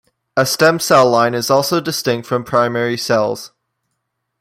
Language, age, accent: English, under 19, Canadian English